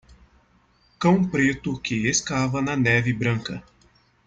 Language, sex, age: Portuguese, male, 19-29